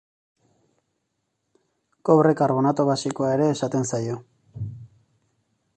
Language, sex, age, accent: Basque, male, 40-49, Erdialdekoa edo Nafarra (Gipuzkoa, Nafarroa)